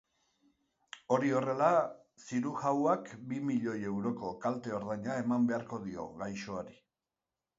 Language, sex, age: Basque, male, 60-69